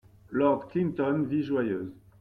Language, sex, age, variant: French, male, 40-49, Français de métropole